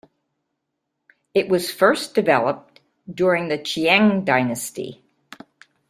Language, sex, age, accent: English, female, 70-79, United States English